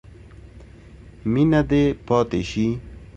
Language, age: Pashto, 19-29